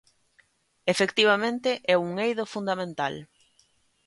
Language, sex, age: Galician, female, 30-39